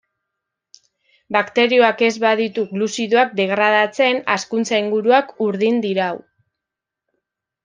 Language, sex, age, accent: Basque, female, 19-29, Mendebalekoa (Araba, Bizkaia, Gipuzkoako mendebaleko herri batzuk)